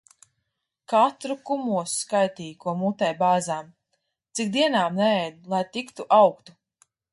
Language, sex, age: Latvian, female, 30-39